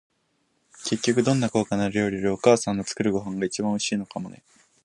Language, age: Japanese, 19-29